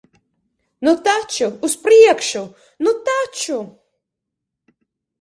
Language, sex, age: Latvian, female, 30-39